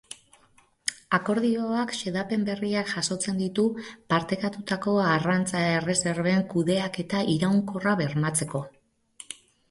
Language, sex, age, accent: Basque, female, 50-59, Mendebalekoa (Araba, Bizkaia, Gipuzkoako mendebaleko herri batzuk)